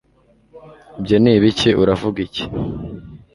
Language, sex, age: Kinyarwanda, male, 19-29